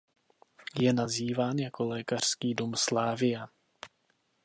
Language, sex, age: Czech, male, 30-39